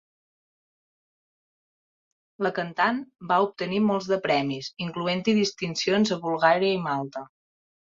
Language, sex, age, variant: Catalan, female, 30-39, Central